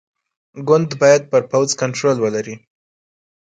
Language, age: Pashto, 19-29